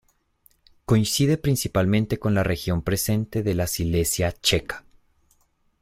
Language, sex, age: Spanish, male, 19-29